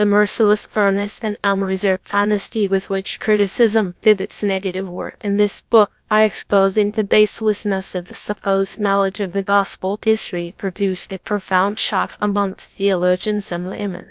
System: TTS, GlowTTS